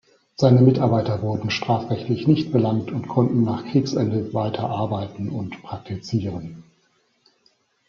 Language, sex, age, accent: German, male, 30-39, Deutschland Deutsch